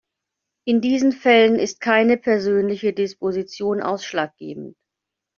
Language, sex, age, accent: German, female, 40-49, Deutschland Deutsch